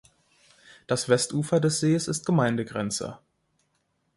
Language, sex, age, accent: German, male, 19-29, Deutschland Deutsch